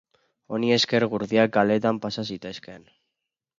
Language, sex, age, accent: Basque, male, under 19, Mendebalekoa (Araba, Bizkaia, Gipuzkoako mendebaleko herri batzuk)